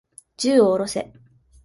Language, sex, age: Japanese, female, 19-29